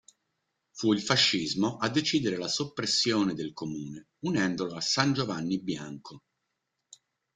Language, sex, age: Italian, male, 50-59